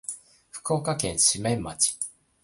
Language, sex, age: Japanese, male, 19-29